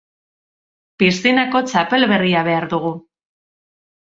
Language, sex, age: Basque, female, 40-49